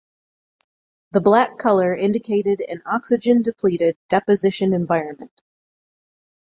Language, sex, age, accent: English, female, 40-49, United States English